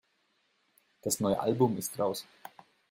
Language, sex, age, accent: German, male, 19-29, Deutschland Deutsch